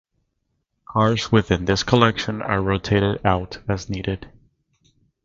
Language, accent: English, United States English